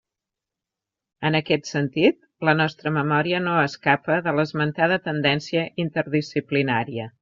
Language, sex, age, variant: Catalan, female, 40-49, Central